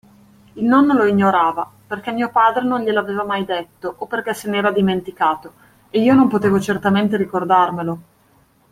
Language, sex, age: Italian, female, 30-39